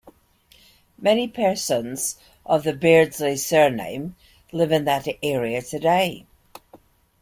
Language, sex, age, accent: English, female, 60-69, Scottish English